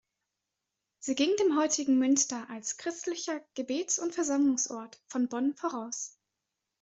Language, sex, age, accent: German, female, 19-29, Deutschland Deutsch